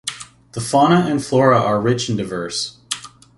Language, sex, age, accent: English, male, 30-39, Canadian English